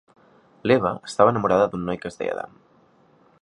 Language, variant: Catalan, Central